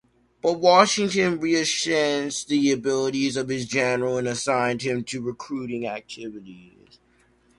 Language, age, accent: English, under 19, United States English